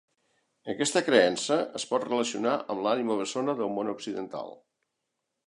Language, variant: Catalan, Central